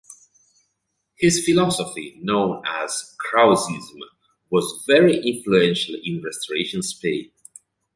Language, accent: English, United States English